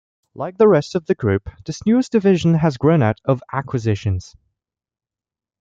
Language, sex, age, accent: English, male, 19-29, England English